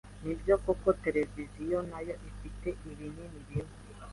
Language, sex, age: Kinyarwanda, female, 19-29